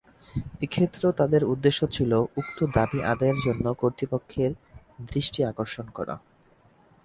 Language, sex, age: Bengali, male, 19-29